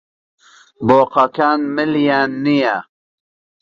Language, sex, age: Central Kurdish, male, 30-39